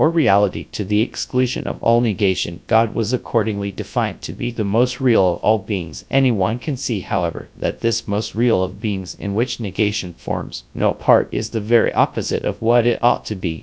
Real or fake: fake